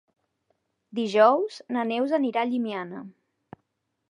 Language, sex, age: Catalan, female, 19-29